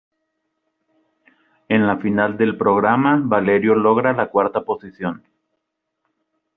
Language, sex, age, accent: Spanish, male, 19-29, México